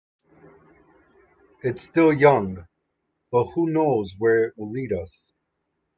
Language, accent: English, United States English